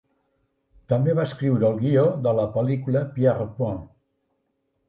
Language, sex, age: Catalan, male, 60-69